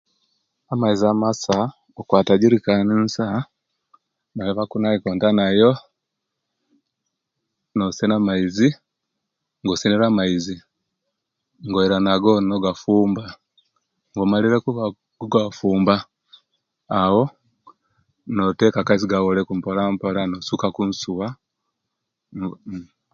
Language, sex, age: Kenyi, male, 40-49